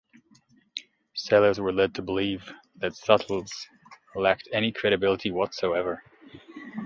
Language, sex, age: English, male, 30-39